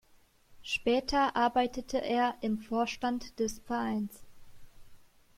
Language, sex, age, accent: German, female, 19-29, Deutschland Deutsch